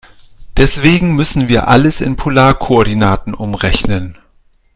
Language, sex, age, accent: German, male, 40-49, Deutschland Deutsch